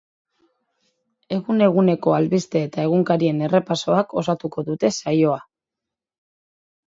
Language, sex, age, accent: Basque, female, 30-39, Mendebalekoa (Araba, Bizkaia, Gipuzkoako mendebaleko herri batzuk)